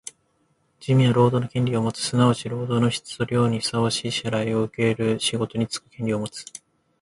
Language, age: Japanese, 19-29